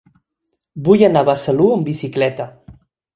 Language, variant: Catalan, Central